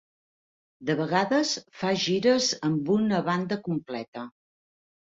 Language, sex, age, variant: Catalan, female, 50-59, Central